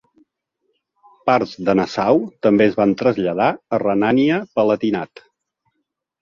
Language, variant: Catalan, Central